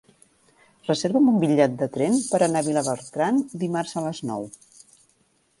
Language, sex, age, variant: Catalan, female, 40-49, Central